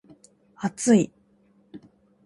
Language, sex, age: Japanese, female, 19-29